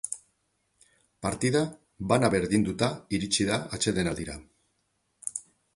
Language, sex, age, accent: Basque, male, 50-59, Mendebalekoa (Araba, Bizkaia, Gipuzkoako mendebaleko herri batzuk)